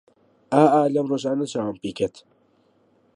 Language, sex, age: Central Kurdish, male, under 19